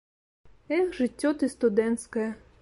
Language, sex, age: Belarusian, female, 19-29